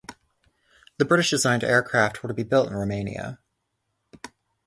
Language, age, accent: English, 19-29, United States English